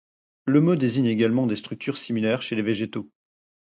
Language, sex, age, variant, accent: French, male, 30-39, Français d'Europe, Français de Belgique